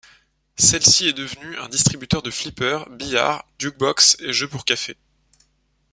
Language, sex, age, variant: French, male, 30-39, Français de métropole